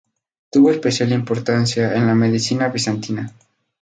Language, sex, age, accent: Spanish, male, 19-29, México